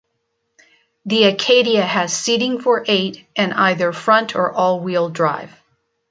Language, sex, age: English, female, 60-69